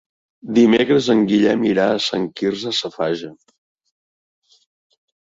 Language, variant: Catalan, Central